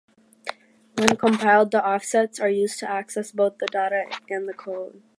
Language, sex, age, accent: English, female, under 19, United States English